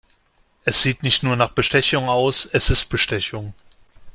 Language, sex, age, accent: German, male, 40-49, Deutschland Deutsch